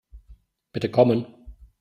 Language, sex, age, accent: German, male, 40-49, Deutschland Deutsch